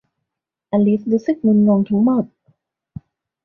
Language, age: Thai, 19-29